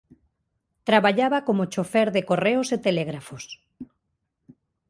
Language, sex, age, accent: Galician, female, 30-39, Normativo (estándar)